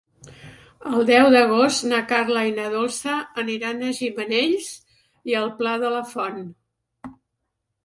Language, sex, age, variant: Catalan, female, 60-69, Central